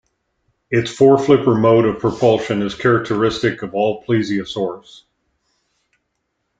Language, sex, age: English, male, 60-69